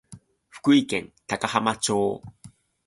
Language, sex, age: Japanese, male, 19-29